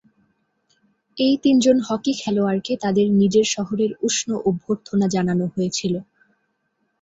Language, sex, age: Bengali, female, 19-29